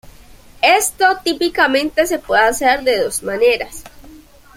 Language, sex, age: Spanish, female, 19-29